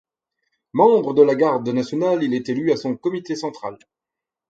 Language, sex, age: French, male, 30-39